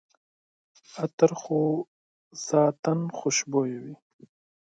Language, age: Pashto, 19-29